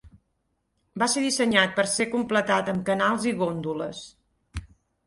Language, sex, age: Catalan, female, 50-59